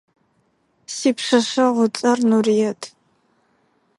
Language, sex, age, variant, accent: Adyghe, female, under 19, Адыгабзэ (Кирил, пстэумэ зэдыряе), Бжъэдыгъу (Bjeduğ)